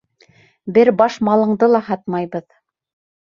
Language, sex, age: Bashkir, female, 30-39